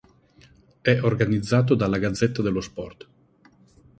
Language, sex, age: Italian, male, 50-59